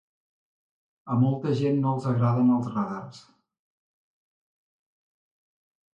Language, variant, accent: Catalan, Central, central